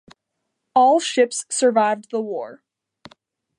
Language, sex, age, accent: English, female, under 19, United States English